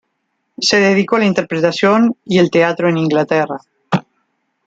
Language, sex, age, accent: Spanish, female, 50-59, Rioplatense: Argentina, Uruguay, este de Bolivia, Paraguay